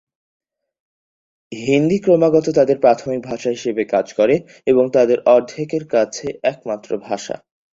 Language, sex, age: Bengali, male, 19-29